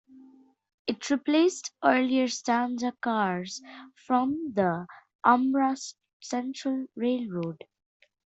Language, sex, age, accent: English, female, under 19, India and South Asia (India, Pakistan, Sri Lanka)